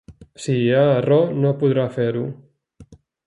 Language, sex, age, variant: Catalan, male, 30-39, Central